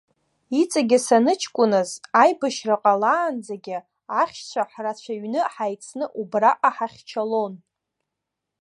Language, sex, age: Abkhazian, female, 19-29